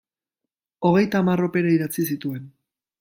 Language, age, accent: Basque, 19-29, Mendebalekoa (Araba, Bizkaia, Gipuzkoako mendebaleko herri batzuk)